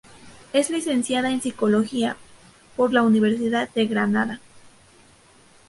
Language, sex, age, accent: Spanish, female, 19-29, México